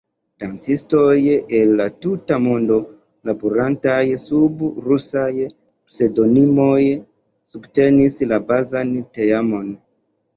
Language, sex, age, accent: Esperanto, male, 30-39, Internacia